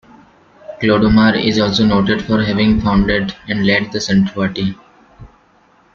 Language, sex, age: English, male, 19-29